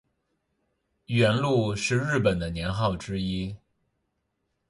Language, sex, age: Chinese, male, 19-29